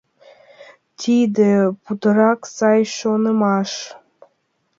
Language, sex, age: Mari, female, 19-29